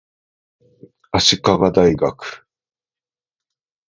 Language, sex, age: Japanese, male, 40-49